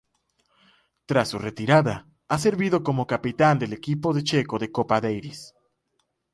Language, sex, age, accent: Spanish, male, 19-29, Caribe: Cuba, Venezuela, Puerto Rico, República Dominicana, Panamá, Colombia caribeña, México caribeño, Costa del golfo de México